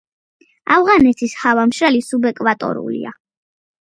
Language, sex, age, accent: Georgian, female, 40-49, ჩვეულებრივი